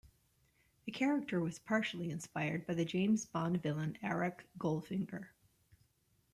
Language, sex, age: English, female, 40-49